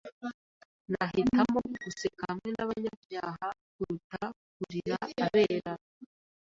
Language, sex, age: Kinyarwanda, female, 19-29